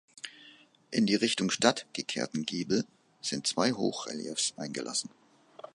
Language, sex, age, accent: German, male, 50-59, Deutschland Deutsch